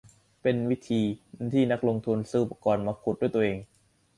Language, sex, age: Thai, male, under 19